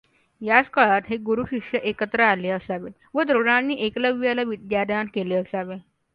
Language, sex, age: Marathi, female, under 19